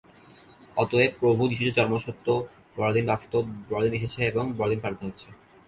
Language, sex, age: Bengali, male, 19-29